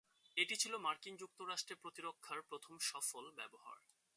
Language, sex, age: Bengali, male, 19-29